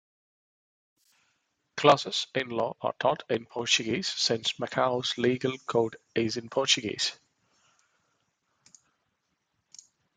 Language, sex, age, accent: English, male, 30-39, India and South Asia (India, Pakistan, Sri Lanka)